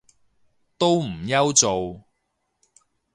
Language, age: Cantonese, 30-39